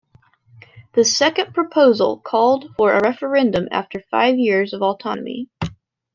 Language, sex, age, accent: English, female, 19-29, United States English